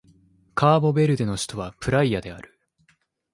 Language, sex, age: Japanese, male, 19-29